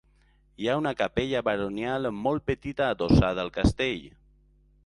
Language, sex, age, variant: Catalan, male, 40-49, Valencià meridional